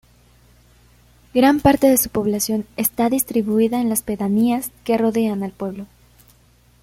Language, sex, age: Spanish, female, 19-29